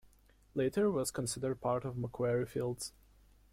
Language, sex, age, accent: English, male, under 19, United States English